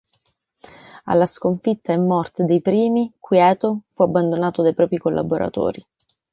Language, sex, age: Italian, female, 19-29